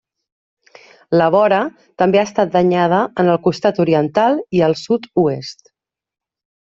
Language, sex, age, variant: Catalan, female, 30-39, Central